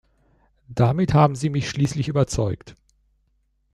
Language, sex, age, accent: German, male, 40-49, Deutschland Deutsch